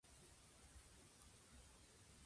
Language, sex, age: Japanese, female, 19-29